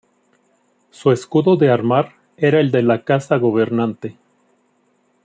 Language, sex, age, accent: Spanish, male, 40-49, México